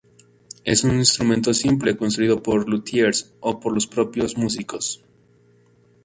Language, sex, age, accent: Spanish, male, 19-29, México